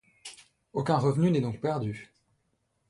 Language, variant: French, Français de métropole